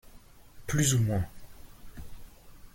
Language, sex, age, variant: French, male, 19-29, Français de métropole